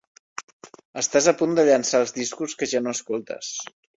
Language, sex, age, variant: Catalan, male, 30-39, Central